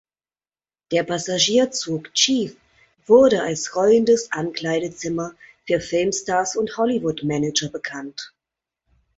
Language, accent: German, Deutschland Deutsch